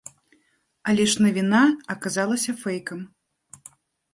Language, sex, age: Belarusian, female, 40-49